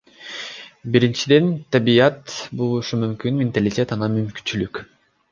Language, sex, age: Kyrgyz, male, under 19